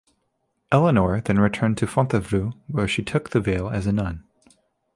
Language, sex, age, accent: English, male, 30-39, United States English